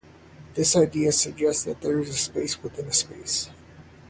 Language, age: English, 40-49